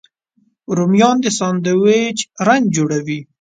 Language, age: Pashto, 19-29